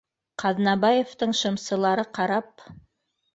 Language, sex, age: Bashkir, female, 50-59